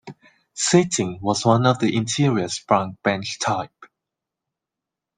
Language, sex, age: English, male, 19-29